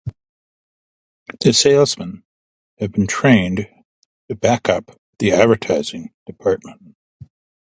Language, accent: English, Canadian English